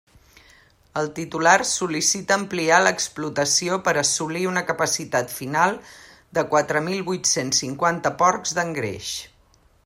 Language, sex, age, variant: Catalan, female, 50-59, Central